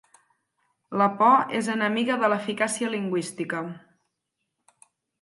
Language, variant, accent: Catalan, Central, tarragoní